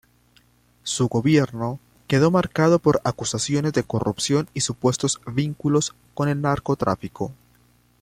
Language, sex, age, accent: Spanish, male, 19-29, Andino-Pacífico: Colombia, Perú, Ecuador, oeste de Bolivia y Venezuela andina